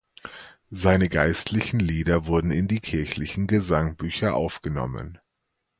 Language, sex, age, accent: German, male, 30-39, Deutschland Deutsch